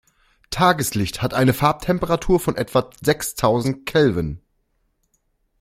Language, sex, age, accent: German, male, 30-39, Deutschland Deutsch